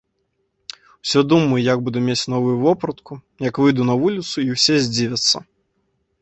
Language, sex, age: Belarusian, male, 19-29